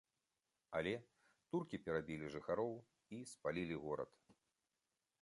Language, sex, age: Belarusian, male, 50-59